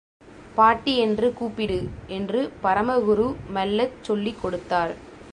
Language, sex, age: Tamil, female, 19-29